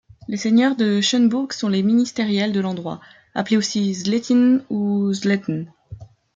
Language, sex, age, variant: French, male, 19-29, Français de métropole